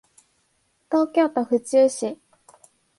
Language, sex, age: Japanese, female, 19-29